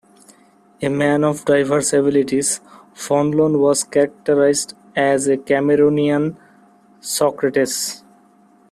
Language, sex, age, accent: English, male, 19-29, India and South Asia (India, Pakistan, Sri Lanka)